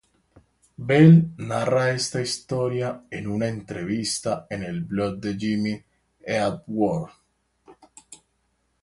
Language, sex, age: Spanish, male, 19-29